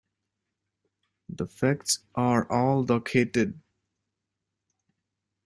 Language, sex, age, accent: English, male, 19-29, United States English